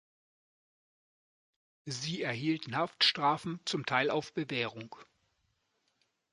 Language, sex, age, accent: German, male, 50-59, Deutschland Deutsch